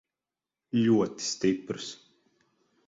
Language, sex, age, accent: Latvian, male, 30-39, Riga; Dzimtā valoda; nav